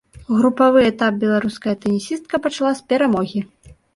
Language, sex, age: Belarusian, female, 19-29